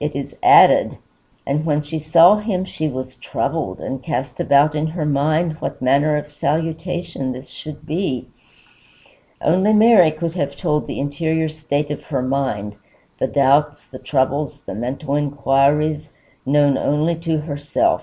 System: none